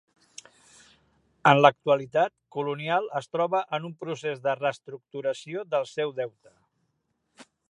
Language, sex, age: Catalan, male, 60-69